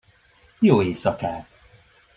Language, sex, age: Hungarian, male, 30-39